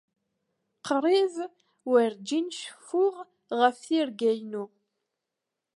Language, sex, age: Kabyle, female, 19-29